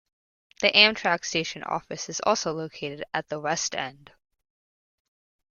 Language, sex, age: English, female, 19-29